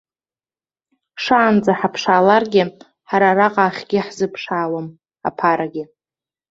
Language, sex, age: Abkhazian, female, under 19